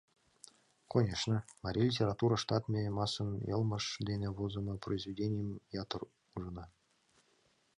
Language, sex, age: Mari, male, 19-29